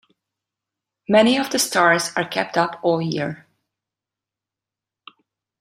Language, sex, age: English, female, 30-39